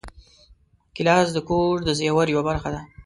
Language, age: Pashto, 19-29